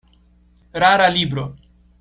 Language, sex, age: Esperanto, male, 19-29